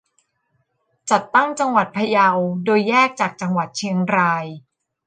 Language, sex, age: Thai, female, 40-49